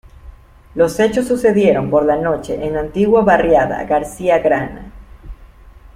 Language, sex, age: Spanish, male, under 19